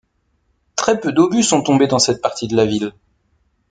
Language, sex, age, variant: French, male, 40-49, Français de métropole